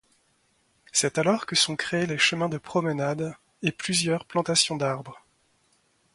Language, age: French, 40-49